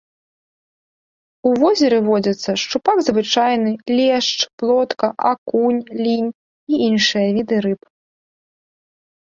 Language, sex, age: Belarusian, female, 30-39